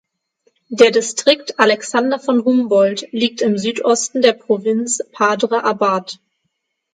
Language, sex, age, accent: German, female, 19-29, Deutschland Deutsch; Hochdeutsch